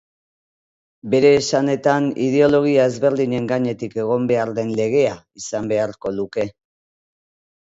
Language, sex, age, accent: Basque, female, 50-59, Mendebalekoa (Araba, Bizkaia, Gipuzkoako mendebaleko herri batzuk)